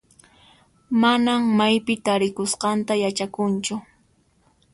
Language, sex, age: Puno Quechua, female, 19-29